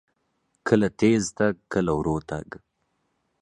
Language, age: Pashto, 19-29